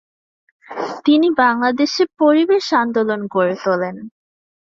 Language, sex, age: Bengali, female, 19-29